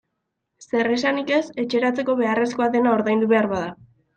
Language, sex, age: Basque, male, under 19